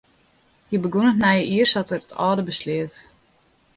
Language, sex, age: Western Frisian, female, 19-29